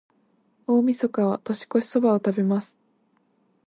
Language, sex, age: Japanese, female, 19-29